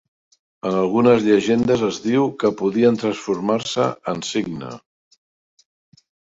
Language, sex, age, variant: Catalan, male, 60-69, Central